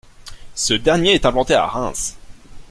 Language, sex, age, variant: French, male, 19-29, Français de métropole